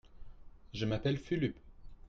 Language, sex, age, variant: French, male, 30-39, Français de métropole